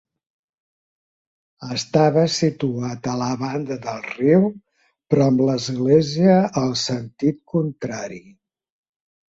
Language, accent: Catalan, Barcelona